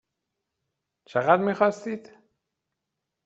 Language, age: Persian, 30-39